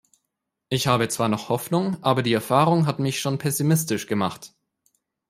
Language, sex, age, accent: German, male, 19-29, Deutschland Deutsch